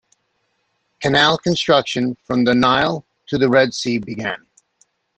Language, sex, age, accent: English, male, 60-69, United States English